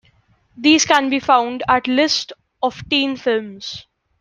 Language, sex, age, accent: English, male, under 19, India and South Asia (India, Pakistan, Sri Lanka)